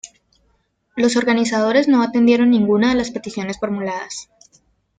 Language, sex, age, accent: Spanish, female, 19-29, Andino-Pacífico: Colombia, Perú, Ecuador, oeste de Bolivia y Venezuela andina